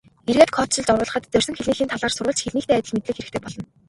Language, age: Mongolian, 19-29